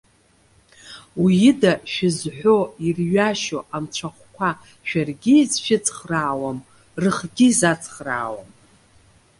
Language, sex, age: Abkhazian, female, 40-49